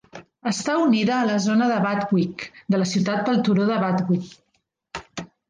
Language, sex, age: Catalan, female, 40-49